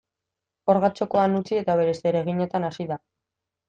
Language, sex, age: Basque, female, 19-29